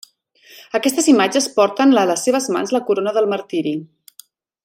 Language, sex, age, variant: Catalan, female, 30-39, Central